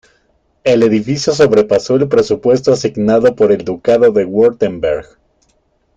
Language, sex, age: Spanish, male, 30-39